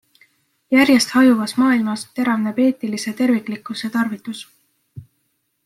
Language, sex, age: Estonian, female, 19-29